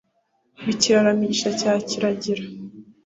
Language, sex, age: Kinyarwanda, female, 19-29